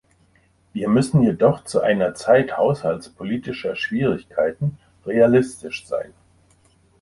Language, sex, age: German, male, 60-69